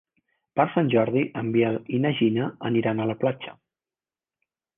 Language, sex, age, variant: Catalan, male, 50-59, Central